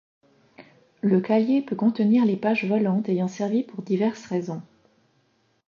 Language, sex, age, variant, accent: French, female, 40-49, Français d'Europe, Français de Suisse